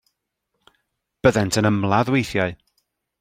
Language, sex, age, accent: Welsh, male, 40-49, Y Deyrnas Unedig Cymraeg